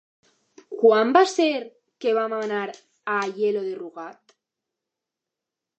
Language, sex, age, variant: Catalan, female, under 19, Alacantí